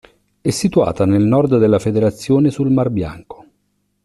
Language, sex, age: Italian, male, 50-59